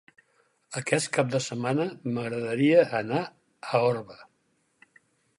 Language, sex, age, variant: Catalan, male, 60-69, Central